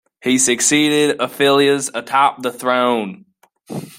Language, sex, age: English, male, 19-29